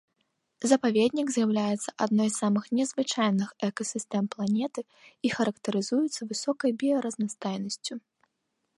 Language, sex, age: Belarusian, female, 19-29